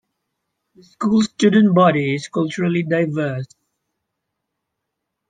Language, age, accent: English, 19-29, Singaporean English